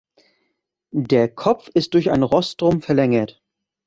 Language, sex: German, male